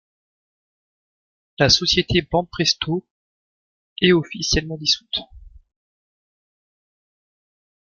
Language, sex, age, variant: French, male, 30-39, Français de métropole